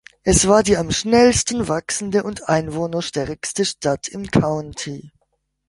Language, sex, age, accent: German, male, under 19, Deutschland Deutsch